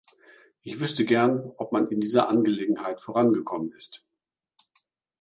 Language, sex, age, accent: German, male, 50-59, Deutschland Deutsch